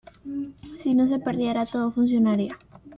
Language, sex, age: Spanish, female, under 19